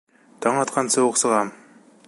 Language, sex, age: Bashkir, male, 19-29